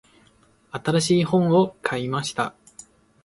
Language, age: Japanese, 30-39